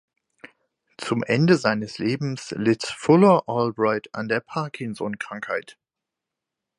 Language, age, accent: German, 19-29, Deutschland Deutsch